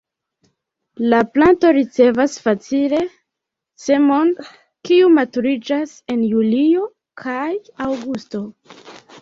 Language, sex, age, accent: Esperanto, female, 19-29, Internacia